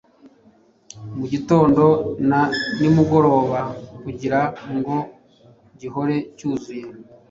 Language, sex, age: Kinyarwanda, male, 40-49